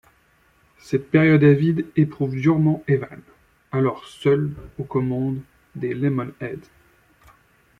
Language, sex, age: French, male, 30-39